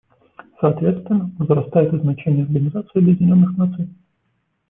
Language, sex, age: Russian, male, 30-39